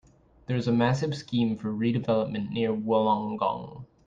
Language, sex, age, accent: English, male, 19-29, United States English